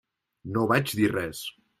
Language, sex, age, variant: Catalan, male, 30-39, Central